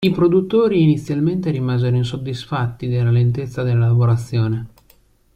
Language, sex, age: Italian, male, 30-39